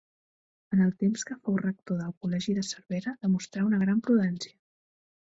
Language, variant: Catalan, Central